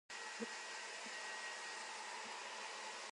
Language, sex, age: Min Nan Chinese, female, 19-29